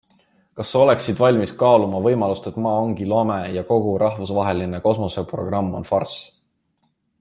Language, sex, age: Estonian, male, 19-29